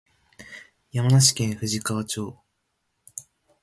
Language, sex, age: Japanese, male, 19-29